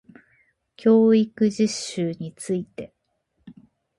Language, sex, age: Japanese, female, 40-49